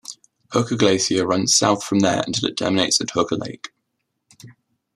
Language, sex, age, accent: English, male, 19-29, England English